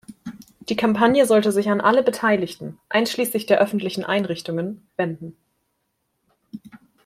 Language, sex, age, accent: German, female, 19-29, Deutschland Deutsch